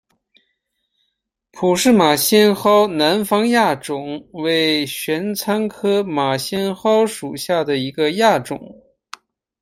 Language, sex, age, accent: Chinese, male, 30-39, 出生地：黑龙江省